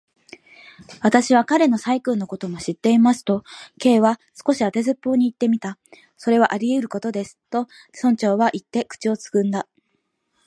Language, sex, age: Japanese, female, 19-29